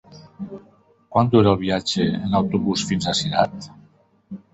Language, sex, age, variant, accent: Catalan, male, 70-79, Nord-Occidental, Lleidatà